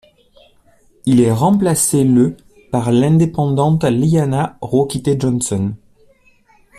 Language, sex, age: French, male, 40-49